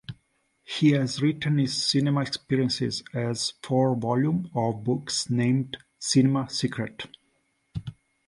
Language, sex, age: English, male, 40-49